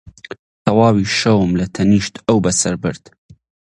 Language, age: Central Kurdish, 19-29